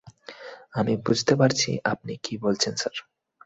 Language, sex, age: Bengali, male, 19-29